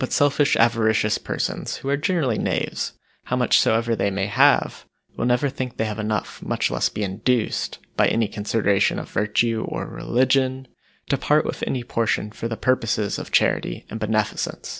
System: none